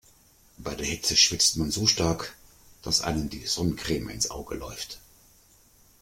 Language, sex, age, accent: German, male, 50-59, Deutschland Deutsch